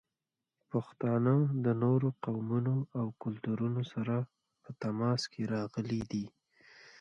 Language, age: Pashto, 19-29